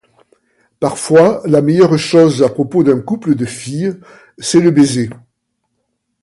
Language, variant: French, Français de métropole